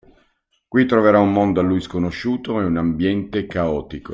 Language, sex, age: Italian, male, 50-59